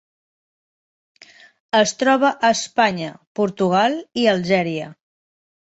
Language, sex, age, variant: Catalan, female, 30-39, Septentrional